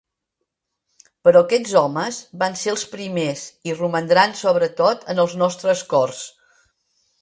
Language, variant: Catalan, Central